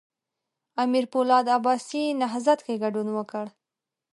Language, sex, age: Pashto, female, 19-29